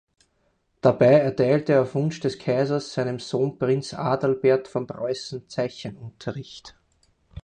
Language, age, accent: German, 30-39, Österreichisches Deutsch